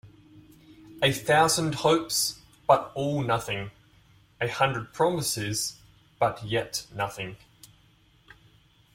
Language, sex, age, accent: English, male, 30-39, Australian English